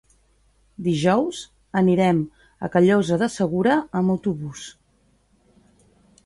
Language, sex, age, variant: Catalan, female, 40-49, Central